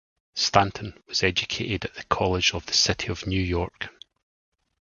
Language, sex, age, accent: English, male, 50-59, Scottish English